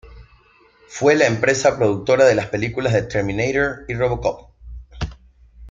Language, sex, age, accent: Spanish, male, 30-39, Andino-Pacífico: Colombia, Perú, Ecuador, oeste de Bolivia y Venezuela andina